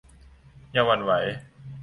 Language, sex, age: Thai, male, under 19